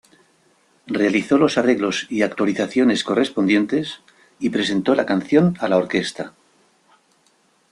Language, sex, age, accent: Spanish, male, 60-69, España: Centro-Sur peninsular (Madrid, Toledo, Castilla-La Mancha)